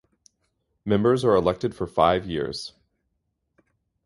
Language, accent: English, United States English